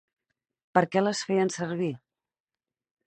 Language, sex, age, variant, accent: Catalan, female, 40-49, Central, Camp de Tarragona